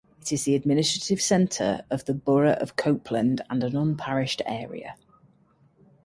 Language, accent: English, England English